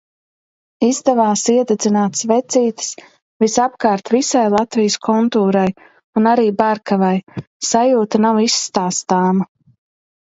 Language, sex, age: Latvian, female, 30-39